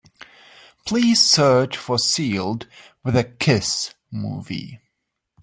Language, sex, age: English, male, 30-39